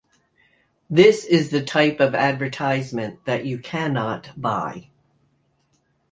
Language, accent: English, United States English